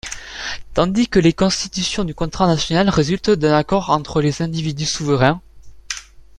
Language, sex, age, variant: French, male, 19-29, Français de métropole